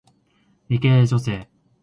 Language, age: Japanese, 19-29